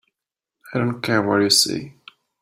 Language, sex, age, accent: English, male, 19-29, United States English